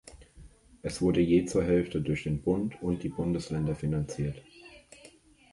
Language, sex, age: German, male, 30-39